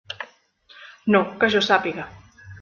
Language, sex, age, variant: Catalan, female, 40-49, Central